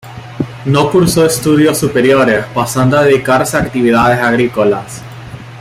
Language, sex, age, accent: Spanish, male, 19-29, América central